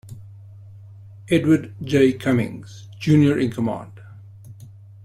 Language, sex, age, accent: English, male, 60-69, Southern African (South Africa, Zimbabwe, Namibia)